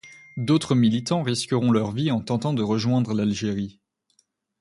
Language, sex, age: French, female, 19-29